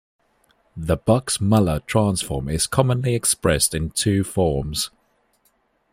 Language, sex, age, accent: English, male, 30-39, Southern African (South Africa, Zimbabwe, Namibia)